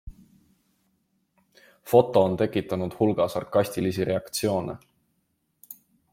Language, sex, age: Estonian, male, 19-29